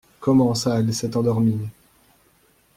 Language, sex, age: French, male, 19-29